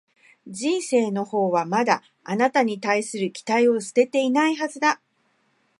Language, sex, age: Japanese, female, 50-59